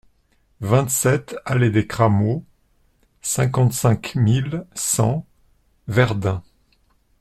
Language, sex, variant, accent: French, male, Français d'Europe, Français de Suisse